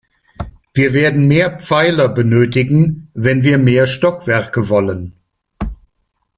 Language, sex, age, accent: German, male, 60-69, Deutschland Deutsch